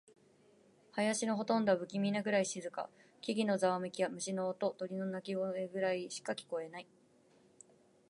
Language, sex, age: Japanese, female, 19-29